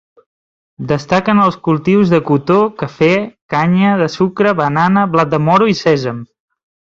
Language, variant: Catalan, Central